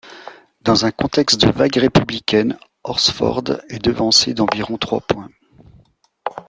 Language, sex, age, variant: French, male, 50-59, Français de métropole